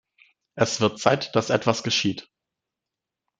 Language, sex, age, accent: German, male, 19-29, Deutschland Deutsch